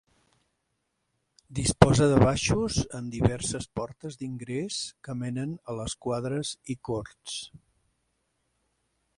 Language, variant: Catalan, Central